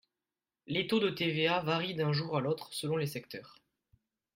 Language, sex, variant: French, male, Français de métropole